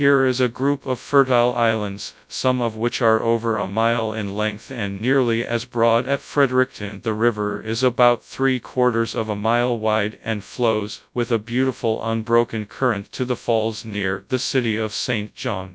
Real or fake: fake